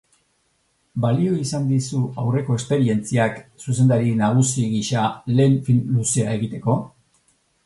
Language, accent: Basque, Mendebalekoa (Araba, Bizkaia, Gipuzkoako mendebaleko herri batzuk)